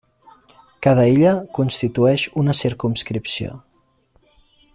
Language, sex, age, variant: Catalan, male, 30-39, Central